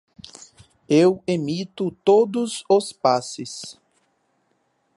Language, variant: Portuguese, Portuguese (Brasil)